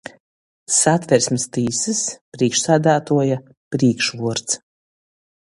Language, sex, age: Latgalian, female, 30-39